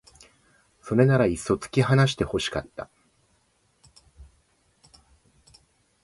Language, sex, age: Japanese, male, 50-59